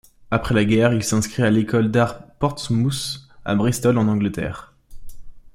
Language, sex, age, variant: French, male, 19-29, Français de métropole